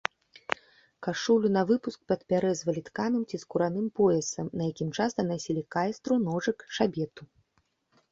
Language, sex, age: Belarusian, female, 30-39